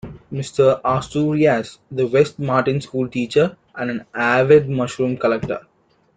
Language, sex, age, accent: English, male, 19-29, India and South Asia (India, Pakistan, Sri Lanka)